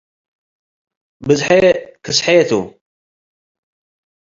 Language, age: Tigre, 30-39